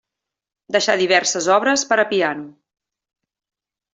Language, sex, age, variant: Catalan, female, 50-59, Central